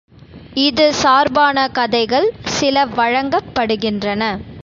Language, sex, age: Tamil, female, under 19